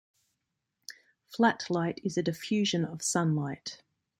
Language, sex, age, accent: English, female, 40-49, Australian English